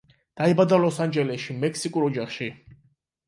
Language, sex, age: Georgian, male, 30-39